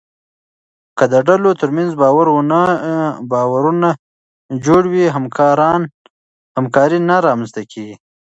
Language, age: Pashto, 19-29